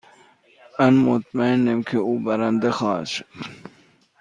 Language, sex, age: Persian, male, 30-39